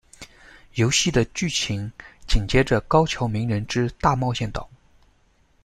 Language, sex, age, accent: Chinese, male, 30-39, 出生地：江苏省